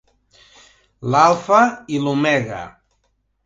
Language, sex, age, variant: Catalan, male, 70-79, Central